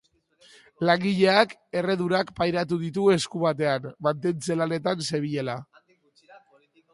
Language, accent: Basque, Mendebalekoa (Araba, Bizkaia, Gipuzkoako mendebaleko herri batzuk)